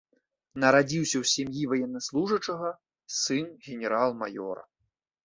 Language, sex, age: Belarusian, male, 30-39